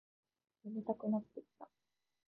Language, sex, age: Japanese, female, 19-29